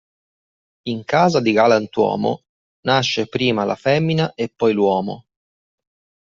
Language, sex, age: Italian, male, 40-49